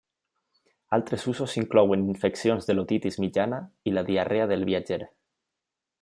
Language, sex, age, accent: Catalan, male, 19-29, valencià